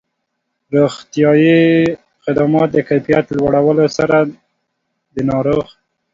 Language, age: Pashto, 19-29